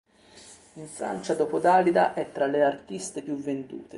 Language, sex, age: Italian, male, 40-49